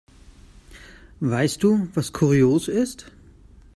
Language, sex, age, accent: German, male, 30-39, Deutschland Deutsch